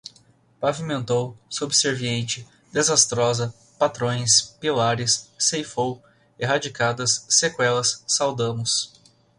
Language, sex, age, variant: Portuguese, male, 19-29, Portuguese (Brasil)